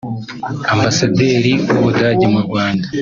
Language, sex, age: Kinyarwanda, male, 19-29